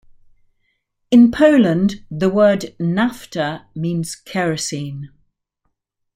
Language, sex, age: English, female, 60-69